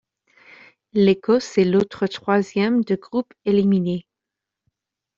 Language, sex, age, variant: French, female, 30-39, Français de métropole